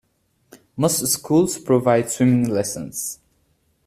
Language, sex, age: English, male, 19-29